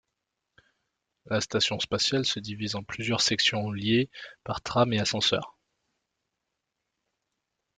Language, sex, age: French, male, 30-39